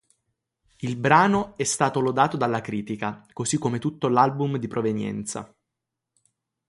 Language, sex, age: Italian, male, 19-29